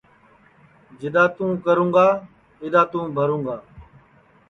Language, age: Sansi, 50-59